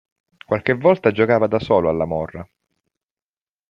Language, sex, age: Italian, male, 30-39